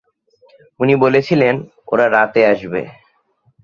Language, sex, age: Bengali, male, 19-29